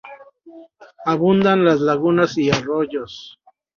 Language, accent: Spanish, México